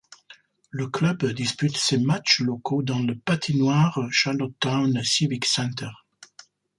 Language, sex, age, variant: French, male, 50-59, Français d'Europe